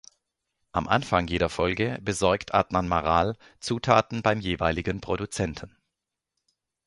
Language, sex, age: German, male, 40-49